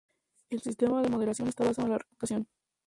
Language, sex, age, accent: Spanish, female, under 19, México